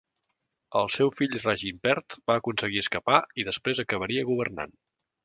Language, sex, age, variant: Catalan, male, 50-59, Central